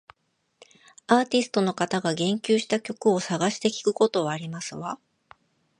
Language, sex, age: Japanese, female, 50-59